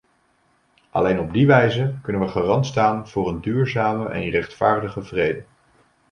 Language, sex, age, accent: Dutch, male, 19-29, Nederlands Nederlands